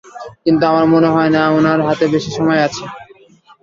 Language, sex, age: Bengali, male, under 19